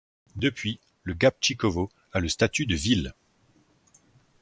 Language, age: French, 30-39